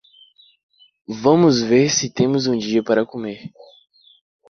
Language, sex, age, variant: Portuguese, male, under 19, Portuguese (Brasil)